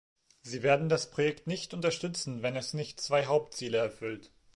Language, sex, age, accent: German, male, 19-29, Deutschland Deutsch